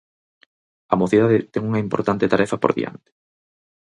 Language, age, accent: Galician, 19-29, Normativo (estándar)